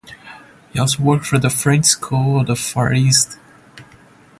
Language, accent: English, United States English